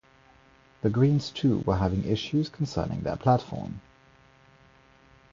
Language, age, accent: English, 30-39, England English